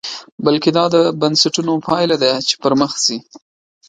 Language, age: Pashto, 19-29